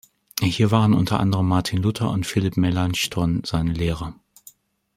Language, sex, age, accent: German, male, 40-49, Deutschland Deutsch